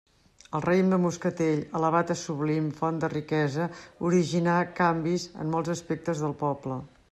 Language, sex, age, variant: Catalan, female, 50-59, Central